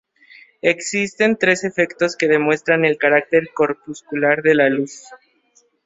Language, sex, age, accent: Spanish, male, 19-29, Caribe: Cuba, Venezuela, Puerto Rico, República Dominicana, Panamá, Colombia caribeña, México caribeño, Costa del golfo de México